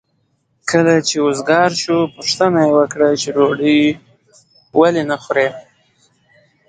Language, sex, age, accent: Pashto, male, 19-29, معیاري پښتو